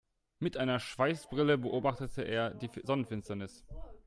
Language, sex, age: German, male, 19-29